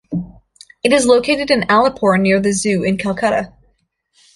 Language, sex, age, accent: English, female, 19-29, United States English